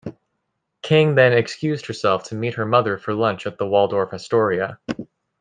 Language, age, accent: English, 19-29, United States English